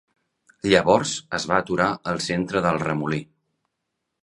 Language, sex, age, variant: Catalan, male, 40-49, Central